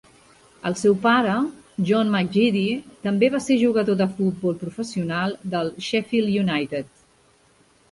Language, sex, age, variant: Catalan, female, 40-49, Central